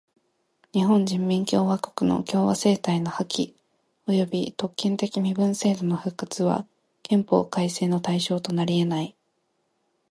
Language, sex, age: Japanese, female, 19-29